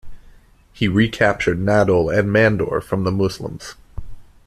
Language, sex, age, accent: English, male, 19-29, United States English